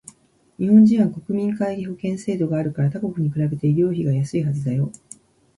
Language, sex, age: Japanese, female, 60-69